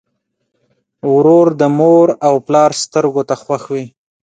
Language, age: Pashto, 19-29